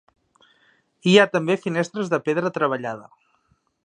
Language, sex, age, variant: Catalan, male, 30-39, Central